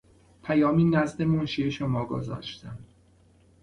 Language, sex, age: Persian, male, 30-39